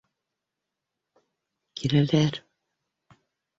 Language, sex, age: Bashkir, female, 60-69